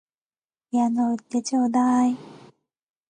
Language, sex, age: Japanese, female, 19-29